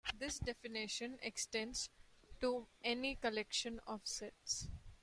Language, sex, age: English, female, 19-29